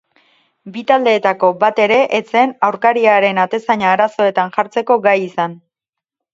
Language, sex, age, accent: Basque, female, 30-39, Erdialdekoa edo Nafarra (Gipuzkoa, Nafarroa)